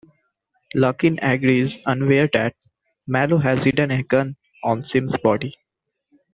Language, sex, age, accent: English, male, under 19, United States English